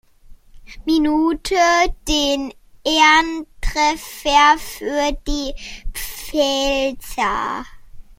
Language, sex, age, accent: German, male, 19-29, Deutschland Deutsch